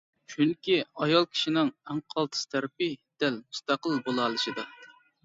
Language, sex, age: Uyghur, female, 40-49